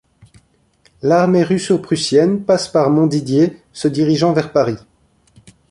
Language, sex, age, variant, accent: French, male, 30-39, Français d'Europe, Français de Belgique